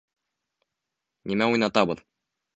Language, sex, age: Bashkir, male, 19-29